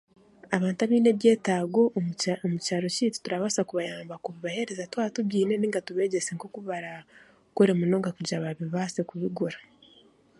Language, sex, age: Chiga, female, 19-29